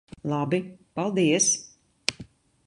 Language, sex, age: Latvian, female, 40-49